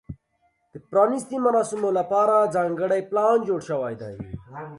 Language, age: Pashto, 40-49